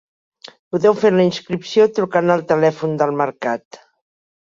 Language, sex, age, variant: Catalan, female, 60-69, Central